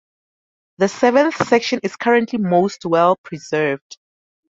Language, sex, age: English, female, 19-29